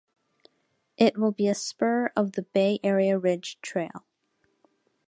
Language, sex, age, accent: English, female, 40-49, United States English